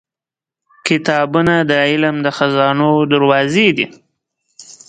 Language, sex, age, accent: Pashto, male, 19-29, معیاري پښتو